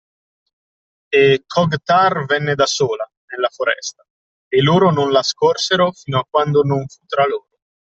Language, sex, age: Italian, male, 30-39